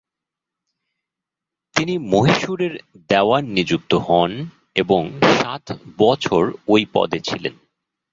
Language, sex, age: Bengali, male, 40-49